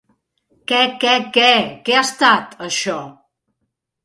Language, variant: Catalan, Central